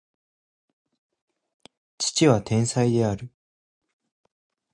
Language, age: Japanese, 19-29